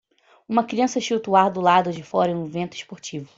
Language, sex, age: Portuguese, female, under 19